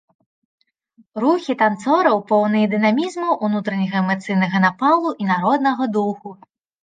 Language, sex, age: Belarusian, female, 19-29